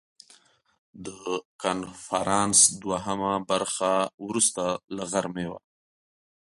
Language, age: Pashto, 30-39